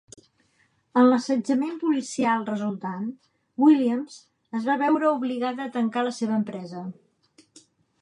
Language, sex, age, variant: Catalan, female, 60-69, Central